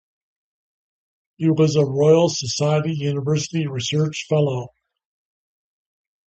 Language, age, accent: English, 60-69, United States English